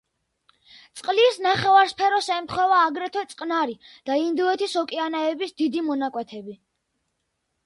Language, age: Georgian, under 19